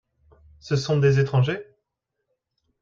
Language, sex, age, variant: French, male, 40-49, Français de métropole